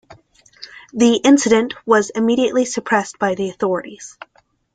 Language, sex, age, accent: English, female, 19-29, United States English